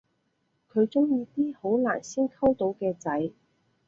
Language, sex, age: Cantonese, female, 30-39